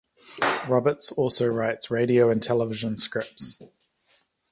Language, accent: English, New Zealand English